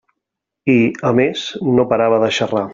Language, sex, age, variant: Catalan, male, 50-59, Central